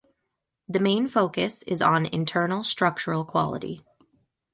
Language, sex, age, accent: English, female, 30-39, United States English